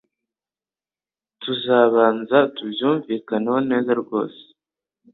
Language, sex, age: Kinyarwanda, male, under 19